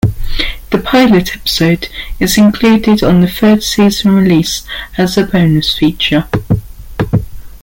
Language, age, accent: English, under 19, England English